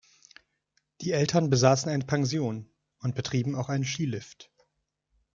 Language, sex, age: German, male, 30-39